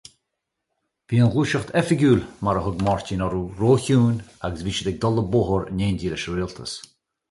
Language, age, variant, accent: Irish, 50-59, Gaeilge Chonnacht, Cainteoir dúchais, Gaeltacht